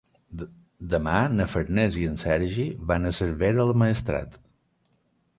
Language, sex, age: Catalan, male, 40-49